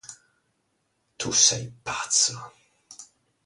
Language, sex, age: Italian, male, 30-39